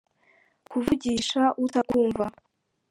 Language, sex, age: Kinyarwanda, female, 19-29